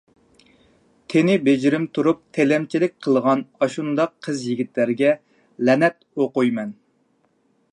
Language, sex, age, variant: Uyghur, male, 80-89, ئۇيغۇر تىلى